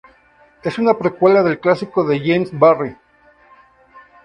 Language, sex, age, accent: Spanish, male, 50-59, México